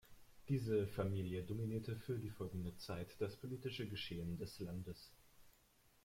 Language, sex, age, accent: German, male, 19-29, Deutschland Deutsch